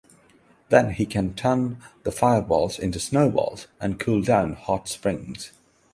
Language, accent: English, England English; India and South Asia (India, Pakistan, Sri Lanka)